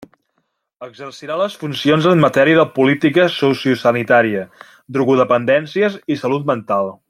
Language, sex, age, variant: Catalan, male, 30-39, Central